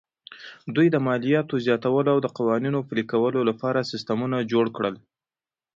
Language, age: Pashto, 19-29